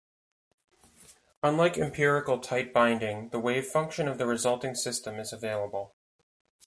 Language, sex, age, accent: English, male, 30-39, United States English